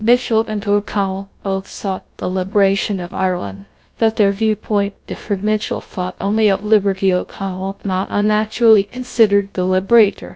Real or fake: fake